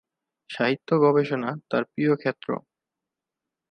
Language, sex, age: Bengali, male, 19-29